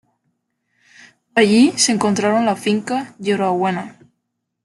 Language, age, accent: Spanish, 19-29, Caribe: Cuba, Venezuela, Puerto Rico, República Dominicana, Panamá, Colombia caribeña, México caribeño, Costa del golfo de México